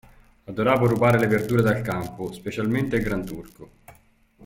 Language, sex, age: Italian, male, 30-39